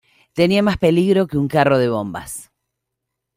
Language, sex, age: Spanish, female, 50-59